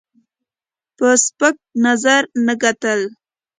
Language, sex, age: Pashto, female, 19-29